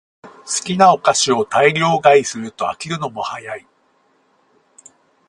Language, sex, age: Japanese, male, 40-49